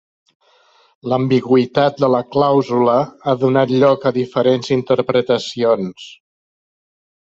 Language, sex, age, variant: Catalan, male, 70-79, Central